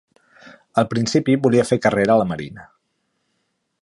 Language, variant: Catalan, Central